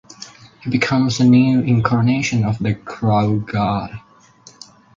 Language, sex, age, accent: English, male, under 19, United States English